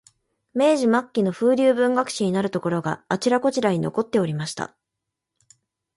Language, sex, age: Japanese, female, 19-29